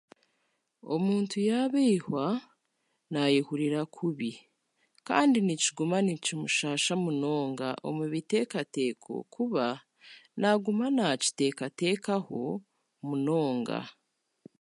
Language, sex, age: Chiga, female, 30-39